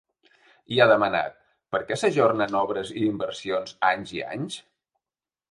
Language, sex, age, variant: Catalan, male, 50-59, Central